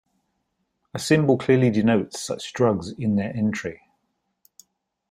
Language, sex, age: English, male, 60-69